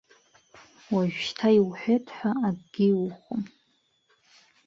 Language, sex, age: Abkhazian, female, 19-29